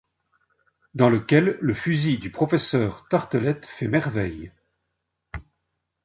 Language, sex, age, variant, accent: French, male, 60-69, Français d'Europe, Français de Belgique